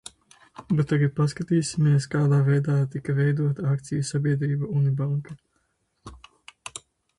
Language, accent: Latvian, Riga